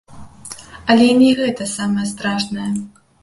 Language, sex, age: Belarusian, female, 19-29